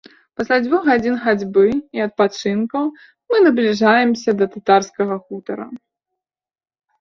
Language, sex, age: Belarusian, female, 30-39